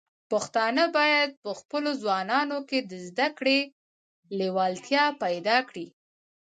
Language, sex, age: Pashto, female, 19-29